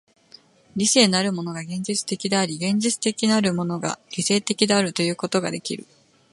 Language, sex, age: Japanese, female, 19-29